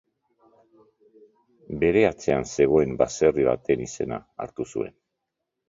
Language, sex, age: Basque, male, 60-69